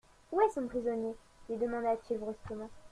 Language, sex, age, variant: French, male, 40-49, Français de métropole